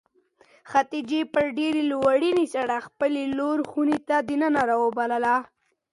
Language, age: Pashto, 19-29